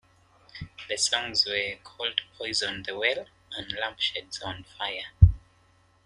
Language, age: English, 30-39